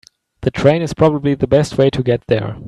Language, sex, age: English, male, 19-29